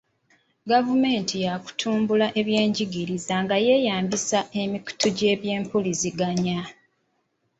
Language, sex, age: Ganda, female, 30-39